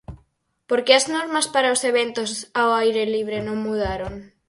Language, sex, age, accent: Galician, female, under 19, Normativo (estándar)